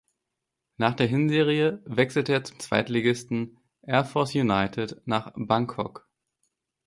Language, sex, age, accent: German, male, 19-29, Deutschland Deutsch